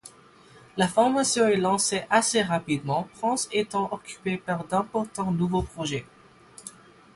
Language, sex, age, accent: French, male, 19-29, Français du Royaume-Uni; Français des États-Unis